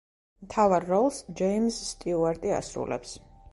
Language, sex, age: Georgian, female, 30-39